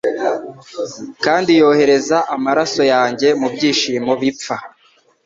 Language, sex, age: Kinyarwanda, male, 19-29